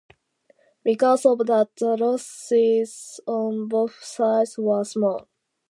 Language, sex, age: English, female, under 19